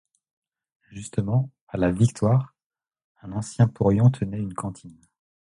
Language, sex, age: French, male, 30-39